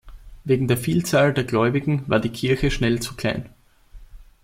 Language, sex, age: German, male, under 19